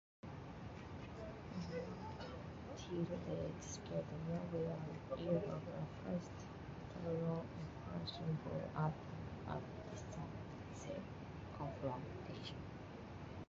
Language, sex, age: English, female, 19-29